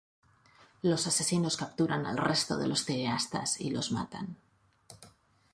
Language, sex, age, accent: Spanish, female, 40-49, España: Norte peninsular (Asturias, Castilla y León, Cantabria, País Vasco, Navarra, Aragón, La Rioja, Guadalajara, Cuenca)